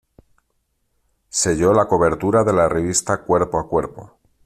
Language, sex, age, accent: Spanish, male, 40-49, España: Centro-Sur peninsular (Madrid, Toledo, Castilla-La Mancha)